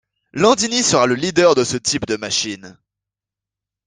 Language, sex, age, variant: French, male, under 19, Français de métropole